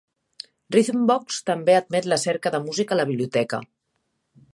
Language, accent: Catalan, central; nord-occidental